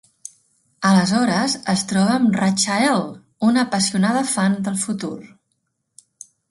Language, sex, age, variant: Catalan, female, 50-59, Central